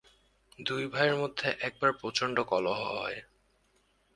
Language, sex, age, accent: Bengali, male, 19-29, শুদ্ধ